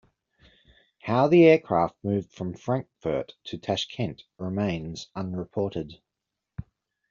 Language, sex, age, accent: English, male, 40-49, Australian English